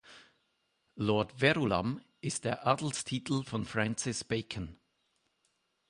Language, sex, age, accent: German, male, 50-59, Schweizerdeutsch